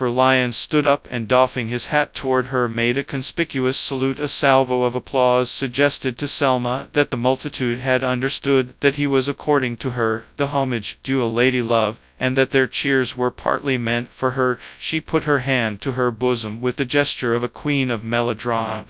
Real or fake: fake